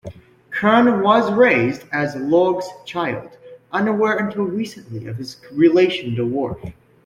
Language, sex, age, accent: English, male, under 19, United States English